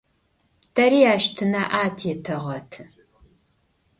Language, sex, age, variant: Adyghe, female, 50-59, Адыгабзэ (Кирил, пстэумэ зэдыряе)